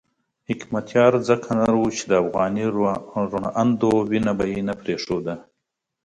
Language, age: Pashto, 30-39